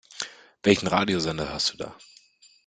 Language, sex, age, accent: German, male, 30-39, Deutschland Deutsch